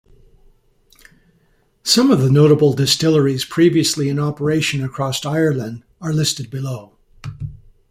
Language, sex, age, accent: English, male, 60-69, United States English